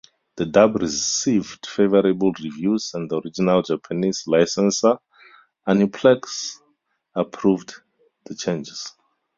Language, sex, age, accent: English, male, 30-39, Southern African (South Africa, Zimbabwe, Namibia)